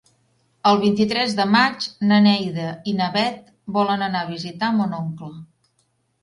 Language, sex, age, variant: Catalan, female, 50-59, Central